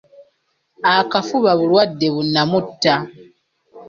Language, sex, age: Ganda, female, 30-39